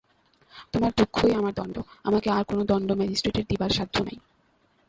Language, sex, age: Bengali, female, 19-29